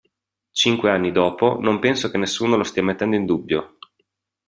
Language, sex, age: Italian, male, 30-39